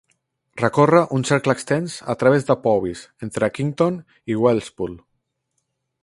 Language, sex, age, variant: Catalan, male, 30-39, Central